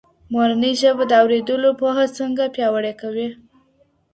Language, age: Pashto, under 19